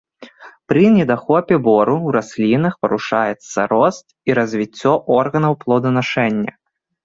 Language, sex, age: Belarusian, male, under 19